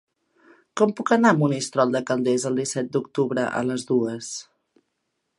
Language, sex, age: Catalan, female, 19-29